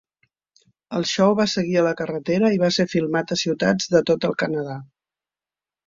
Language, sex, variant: Catalan, female, Central